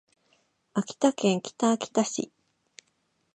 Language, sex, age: Japanese, female, 40-49